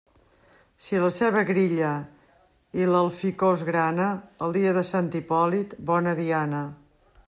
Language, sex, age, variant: Catalan, female, 50-59, Central